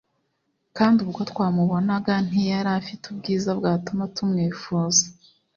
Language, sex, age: Kinyarwanda, female, 19-29